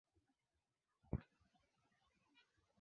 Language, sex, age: Swahili, male, 19-29